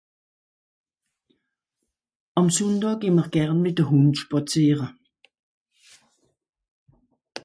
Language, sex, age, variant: Swiss German, female, 60-69, Nordniederàlemmànisch (Rishoffe, Zàwere, Bùsswìller, Hawenau, Brüemt, Stroossbùri, Molse, Dàmbàch, Schlettstàtt, Pfàlzbùri usw.)